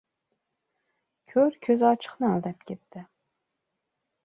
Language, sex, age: Uzbek, female, 30-39